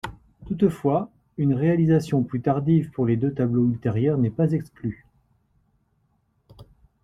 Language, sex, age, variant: French, male, 40-49, Français de métropole